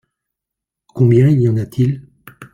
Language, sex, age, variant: French, male, 50-59, Français de métropole